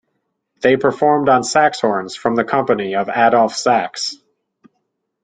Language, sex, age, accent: English, male, 30-39, United States English